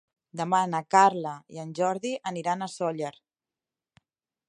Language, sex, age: Catalan, female, 30-39